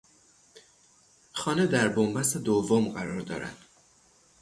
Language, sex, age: Persian, male, 19-29